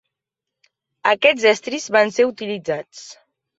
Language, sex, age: Catalan, female, 19-29